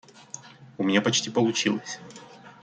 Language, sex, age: Russian, male, 19-29